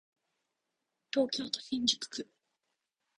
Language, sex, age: Japanese, female, 19-29